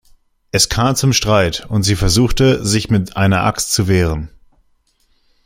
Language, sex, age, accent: German, male, 19-29, Deutschland Deutsch